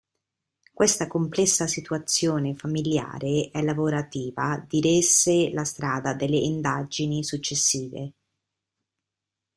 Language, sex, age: Italian, female, 30-39